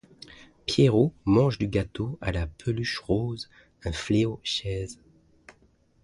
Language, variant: French, Français de métropole